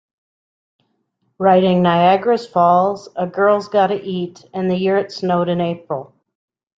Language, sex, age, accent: English, female, 50-59, United States English